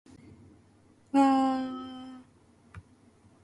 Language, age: Japanese, 19-29